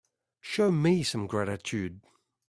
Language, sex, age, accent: English, male, 50-59, Australian English